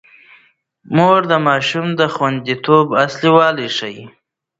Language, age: Pashto, 19-29